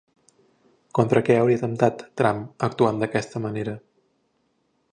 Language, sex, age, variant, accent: Catalan, male, 19-29, Central, central